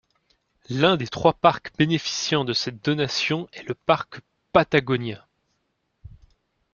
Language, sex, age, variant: French, male, 19-29, Français de métropole